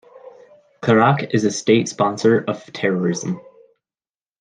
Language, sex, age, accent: English, male, 19-29, United States English